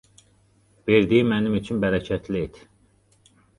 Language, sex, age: Azerbaijani, male, 30-39